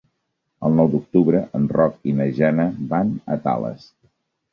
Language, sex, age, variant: Catalan, male, 50-59, Central